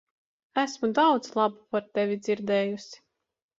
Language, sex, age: Latvian, female, 19-29